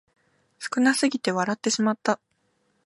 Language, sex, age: Japanese, female, 19-29